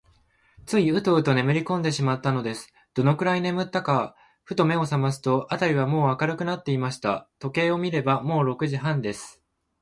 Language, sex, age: Japanese, male, 19-29